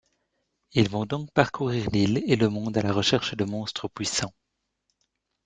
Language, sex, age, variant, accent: French, male, 19-29, Français d'Europe, Français de Belgique